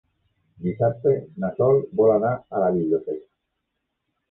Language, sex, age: Catalan, male, 40-49